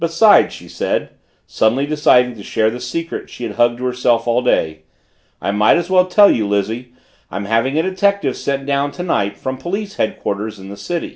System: none